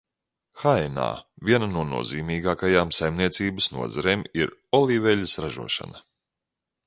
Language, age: Latvian, 30-39